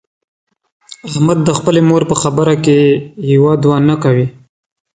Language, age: Pashto, 19-29